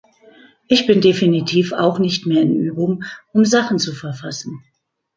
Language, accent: German, Deutschland Deutsch